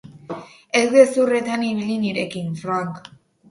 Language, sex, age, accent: Basque, female, under 19, Mendebalekoa (Araba, Bizkaia, Gipuzkoako mendebaleko herri batzuk)